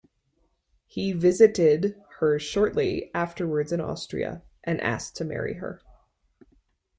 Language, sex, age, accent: English, female, 30-39, United States English